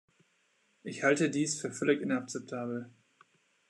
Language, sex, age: German, male, 19-29